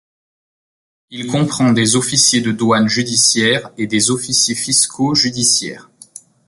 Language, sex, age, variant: French, male, 30-39, Français de métropole